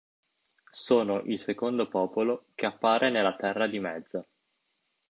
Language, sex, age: Italian, male, 30-39